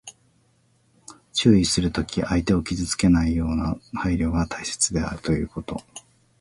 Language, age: Japanese, 19-29